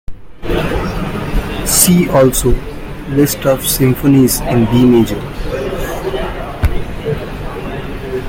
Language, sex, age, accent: English, male, under 19, England English